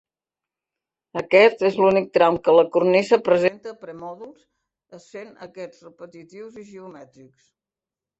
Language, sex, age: Catalan, female, 70-79